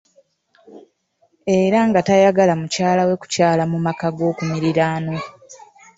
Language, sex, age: Ganda, female, 19-29